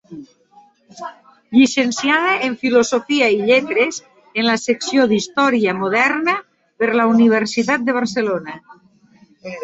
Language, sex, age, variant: Catalan, female, 50-59, Septentrional